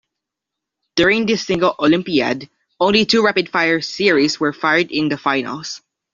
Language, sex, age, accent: English, male, under 19, Filipino